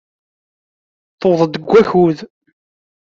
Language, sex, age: Kabyle, male, 19-29